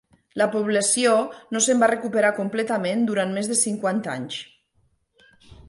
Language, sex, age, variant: Catalan, female, 40-49, Nord-Occidental